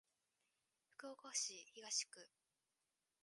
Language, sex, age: Japanese, female, 19-29